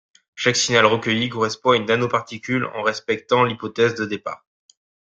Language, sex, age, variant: French, male, 19-29, Français de métropole